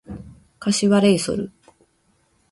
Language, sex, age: Japanese, female, 40-49